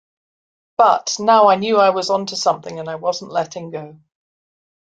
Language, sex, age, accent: English, female, 50-59, Scottish English